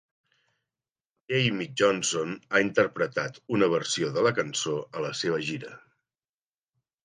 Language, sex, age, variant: Catalan, male, 40-49, Central